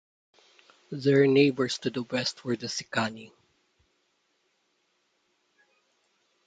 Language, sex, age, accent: English, male, 30-39, Filipino